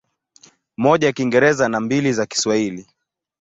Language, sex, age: Swahili, male, 19-29